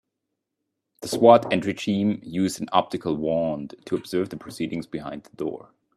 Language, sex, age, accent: English, male, 30-39, United States English